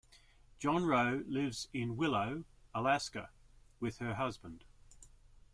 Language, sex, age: English, male, 60-69